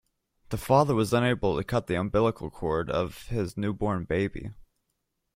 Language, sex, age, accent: English, male, 19-29, United States English